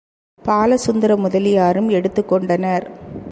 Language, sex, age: Tamil, female, 40-49